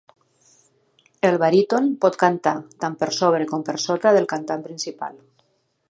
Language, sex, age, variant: Catalan, female, 50-59, Nord-Occidental